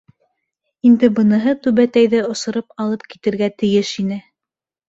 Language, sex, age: Bashkir, female, 19-29